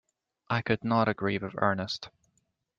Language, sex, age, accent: English, male, 19-29, England English